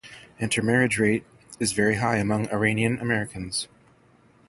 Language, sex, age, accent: English, male, 40-49, United States English; Irish English